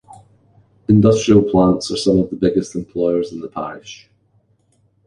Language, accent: English, Scottish English